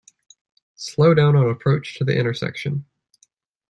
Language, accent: English, United States English